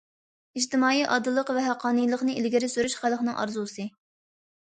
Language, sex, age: Uyghur, female, under 19